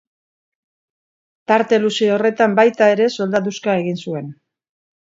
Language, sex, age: Basque, female, 50-59